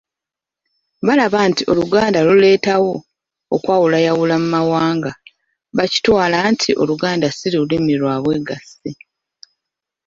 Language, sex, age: Ganda, female, 30-39